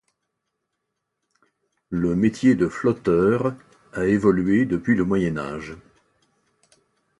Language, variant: French, Français de métropole